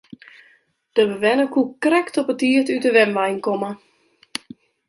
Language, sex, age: Western Frisian, female, 40-49